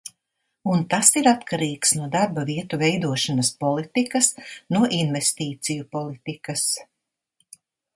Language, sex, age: Latvian, female, 60-69